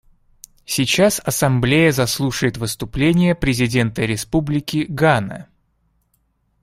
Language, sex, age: Russian, male, 19-29